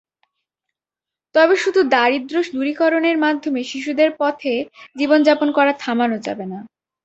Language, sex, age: Bengali, female, under 19